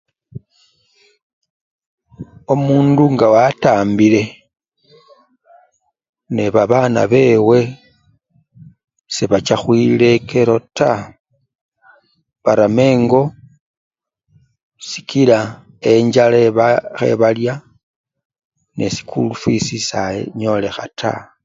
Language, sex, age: Luyia, male, 40-49